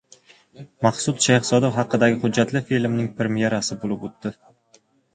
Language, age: Uzbek, 19-29